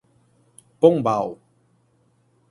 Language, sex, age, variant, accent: Portuguese, male, 19-29, Portuguese (Brasil), Paulista